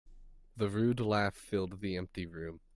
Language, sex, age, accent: English, male, under 19, United States English